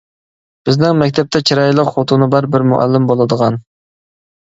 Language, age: Uyghur, 19-29